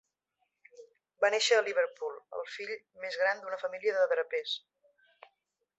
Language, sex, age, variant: Catalan, female, 30-39, Central